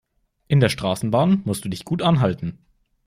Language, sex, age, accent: German, male, under 19, Deutschland Deutsch